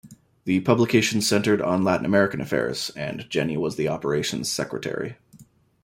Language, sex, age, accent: English, male, 30-39, United States English